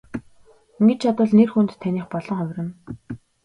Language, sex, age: Mongolian, female, 19-29